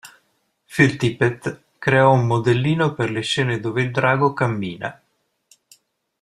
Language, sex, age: Italian, male, 60-69